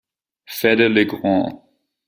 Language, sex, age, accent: German, male, 19-29, Deutschland Deutsch